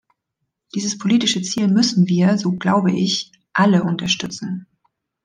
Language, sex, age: German, female, 30-39